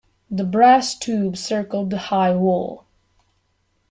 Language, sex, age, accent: English, female, 30-39, United States English